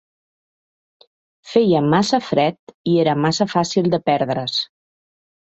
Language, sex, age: Catalan, female, 40-49